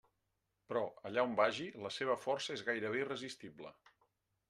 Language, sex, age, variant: Catalan, male, 40-49, Central